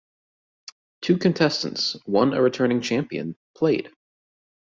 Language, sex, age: English, male, 19-29